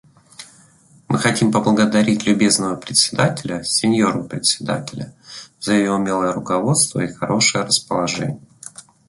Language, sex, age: Russian, male, 40-49